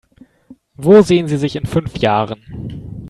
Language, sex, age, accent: German, male, 19-29, Deutschland Deutsch